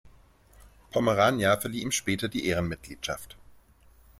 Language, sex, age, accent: German, male, 30-39, Deutschland Deutsch